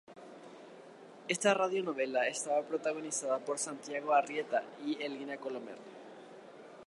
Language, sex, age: Spanish, male, under 19